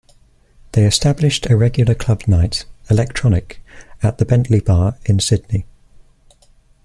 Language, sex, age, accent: English, male, 19-29, England English